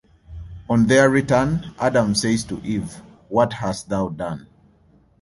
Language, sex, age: English, male, 19-29